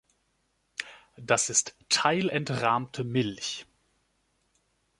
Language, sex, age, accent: German, male, 30-39, Deutschland Deutsch